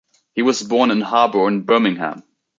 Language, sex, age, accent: English, male, 19-29, United States English